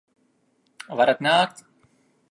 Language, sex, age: Latvian, male, 19-29